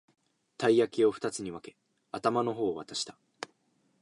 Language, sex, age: Japanese, male, under 19